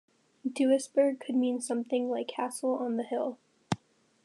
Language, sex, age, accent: English, female, under 19, United States English